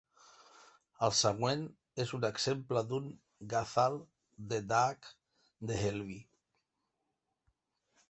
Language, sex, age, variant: Catalan, male, 50-59, Central